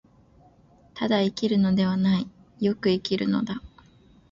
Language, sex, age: Japanese, female, 19-29